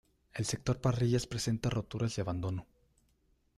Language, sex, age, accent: Spanish, male, 19-29, México